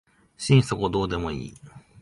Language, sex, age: Japanese, male, 19-29